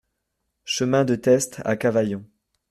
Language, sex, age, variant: French, male, 19-29, Français de métropole